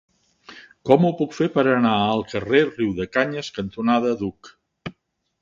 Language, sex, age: Catalan, male, 70-79